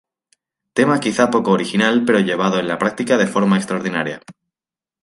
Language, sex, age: Spanish, male, 19-29